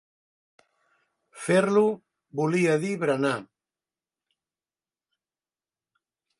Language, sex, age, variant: Catalan, male, 50-59, Central